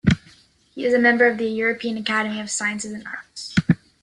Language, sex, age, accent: English, female, 19-29, United States English